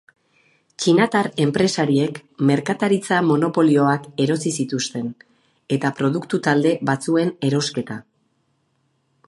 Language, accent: Basque, Erdialdekoa edo Nafarra (Gipuzkoa, Nafarroa)